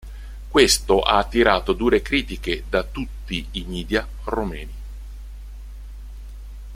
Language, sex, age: Italian, male, 50-59